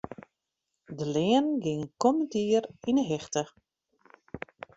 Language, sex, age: Western Frisian, female, 50-59